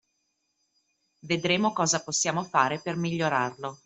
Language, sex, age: Italian, female, 30-39